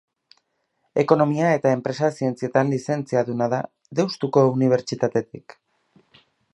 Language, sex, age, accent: Basque, male, 30-39, Mendebalekoa (Araba, Bizkaia, Gipuzkoako mendebaleko herri batzuk)